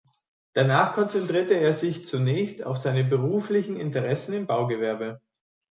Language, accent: German, Österreichisches Deutsch